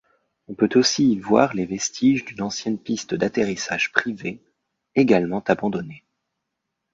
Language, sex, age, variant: French, male, 30-39, Français de métropole